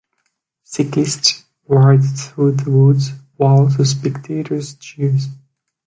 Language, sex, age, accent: English, male, 19-29, United States English